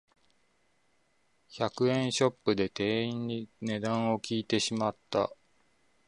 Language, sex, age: Japanese, male, 30-39